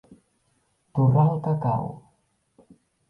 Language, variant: Catalan, Balear